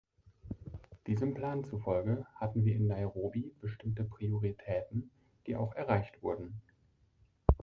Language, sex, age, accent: German, male, 19-29, Deutschland Deutsch